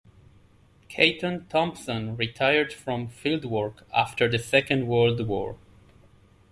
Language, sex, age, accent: English, male, 30-39, United States English